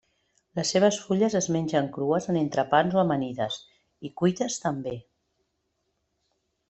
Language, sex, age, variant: Catalan, female, 40-49, Central